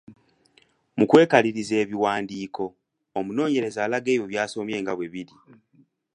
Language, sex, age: Ganda, male, 19-29